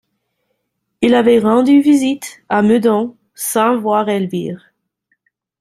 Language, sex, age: French, female, 30-39